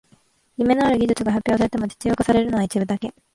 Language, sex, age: Japanese, female, 19-29